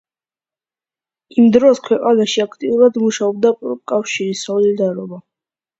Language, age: Georgian, under 19